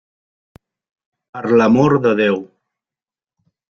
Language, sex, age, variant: Catalan, male, 30-39, Central